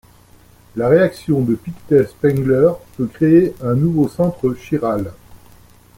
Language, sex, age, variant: French, male, 50-59, Français de métropole